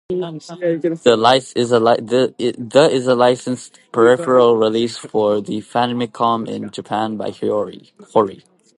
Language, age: English, 19-29